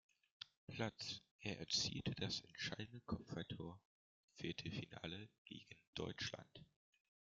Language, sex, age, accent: German, male, under 19, Deutschland Deutsch